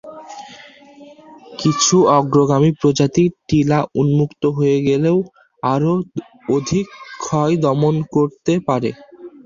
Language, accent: Bengali, Standard Bengali